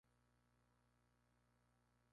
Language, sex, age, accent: Spanish, male, 19-29, México